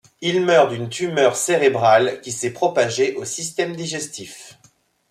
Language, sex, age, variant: French, male, 30-39, Français de métropole